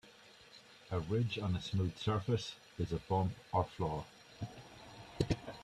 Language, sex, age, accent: English, male, 30-39, Irish English